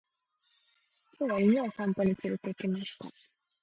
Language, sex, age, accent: Japanese, female, 19-29, 標準語